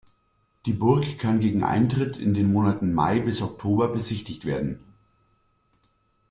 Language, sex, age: German, male, 50-59